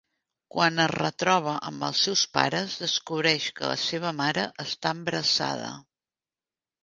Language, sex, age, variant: Catalan, female, 50-59, Central